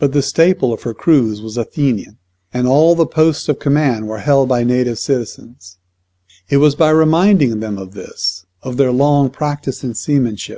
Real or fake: real